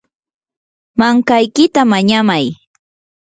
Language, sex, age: Yanahuanca Pasco Quechua, female, 19-29